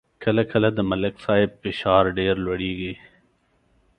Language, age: Pashto, 19-29